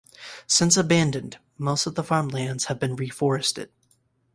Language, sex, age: English, male, 19-29